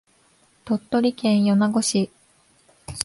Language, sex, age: Japanese, female, 19-29